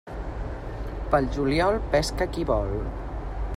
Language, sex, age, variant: Catalan, female, 50-59, Central